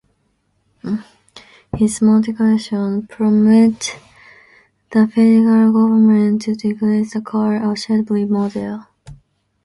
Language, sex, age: English, female, under 19